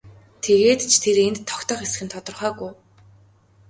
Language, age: Mongolian, 19-29